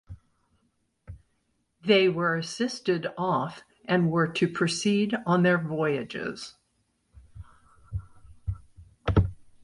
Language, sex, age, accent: English, female, 50-59, United States English